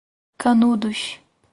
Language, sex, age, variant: Portuguese, female, 19-29, Portuguese (Brasil)